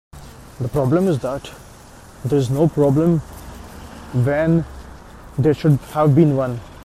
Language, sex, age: English, male, 30-39